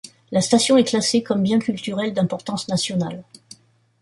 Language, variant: French, Français de métropole